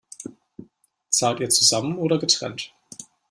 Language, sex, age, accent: German, male, 19-29, Deutschland Deutsch